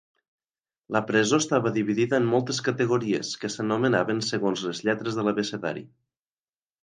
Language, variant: Catalan, Nord-Occidental